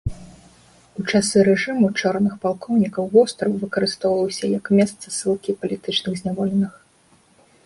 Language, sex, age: Belarusian, female, 19-29